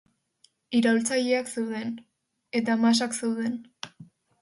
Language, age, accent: Basque, under 19, Mendebalekoa (Araba, Bizkaia, Gipuzkoako mendebaleko herri batzuk)